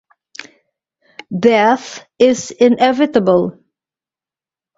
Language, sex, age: English, female, 40-49